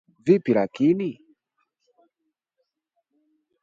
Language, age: Swahili, 19-29